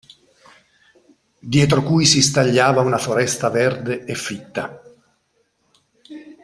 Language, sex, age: Italian, male, 40-49